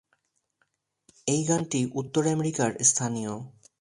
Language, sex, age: Bengali, male, 19-29